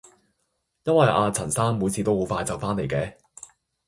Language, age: Cantonese, 19-29